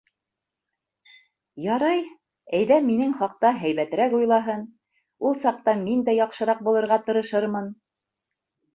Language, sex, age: Bashkir, female, 40-49